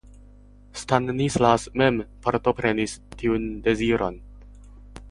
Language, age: Esperanto, under 19